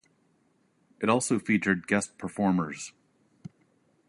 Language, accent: English, United States English